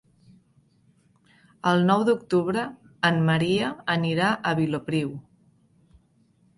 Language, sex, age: Catalan, female, 30-39